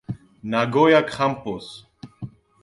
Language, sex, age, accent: German, male, 19-29, Deutschland Deutsch; Französisch Deutsch